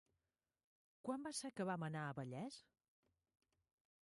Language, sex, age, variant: Catalan, female, 40-49, Central